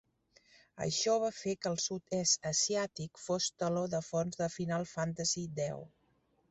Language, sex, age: Catalan, female, 50-59